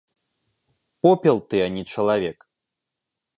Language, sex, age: Belarusian, male, 19-29